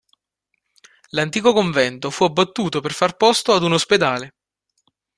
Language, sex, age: Italian, male, 19-29